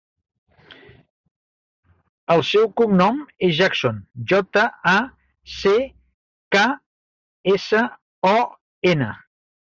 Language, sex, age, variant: Catalan, male, 60-69, Central